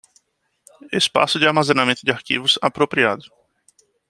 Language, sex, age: Portuguese, male, 40-49